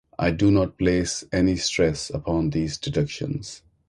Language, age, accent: English, 50-59, India and South Asia (India, Pakistan, Sri Lanka)